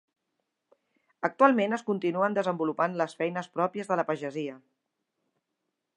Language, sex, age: Catalan, female, 50-59